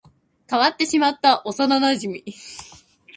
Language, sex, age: Japanese, female, 19-29